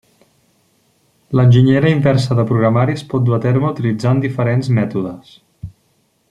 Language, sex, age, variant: Catalan, male, 30-39, Central